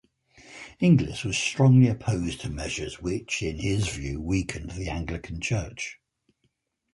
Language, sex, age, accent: English, male, 70-79, England English